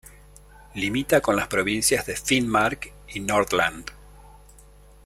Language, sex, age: Spanish, male, 50-59